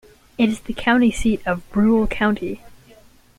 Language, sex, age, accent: English, male, under 19, United States English